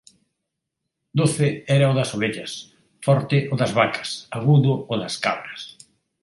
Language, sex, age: Galician, male, 50-59